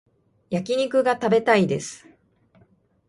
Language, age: Japanese, 40-49